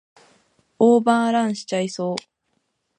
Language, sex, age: Japanese, female, 19-29